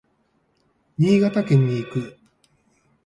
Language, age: Japanese, 50-59